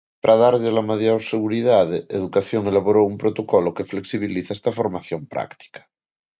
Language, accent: Galician, Neofalante